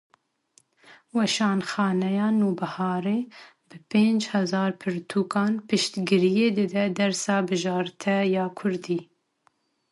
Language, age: Kurdish, 30-39